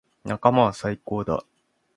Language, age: Japanese, 19-29